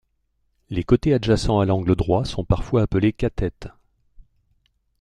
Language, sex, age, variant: French, male, 60-69, Français de métropole